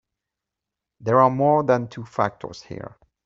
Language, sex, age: English, male, 30-39